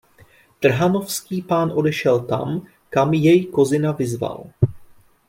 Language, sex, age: Czech, male, 30-39